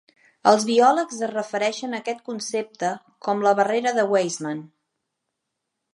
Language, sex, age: Catalan, female, 40-49